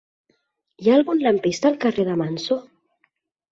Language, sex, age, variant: Catalan, female, 30-39, Central